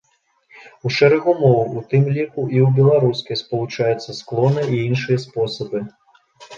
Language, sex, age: Belarusian, male, 19-29